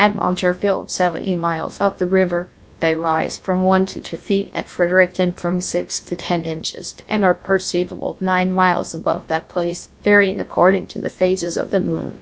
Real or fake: fake